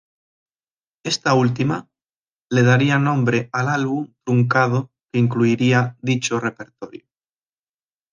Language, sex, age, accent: Spanish, male, 19-29, España: Norte peninsular (Asturias, Castilla y León, Cantabria, País Vasco, Navarra, Aragón, La Rioja, Guadalajara, Cuenca)